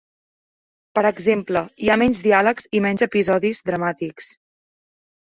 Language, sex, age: Catalan, female, under 19